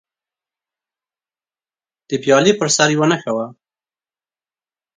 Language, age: Pashto, 19-29